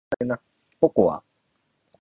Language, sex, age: Japanese, male, 19-29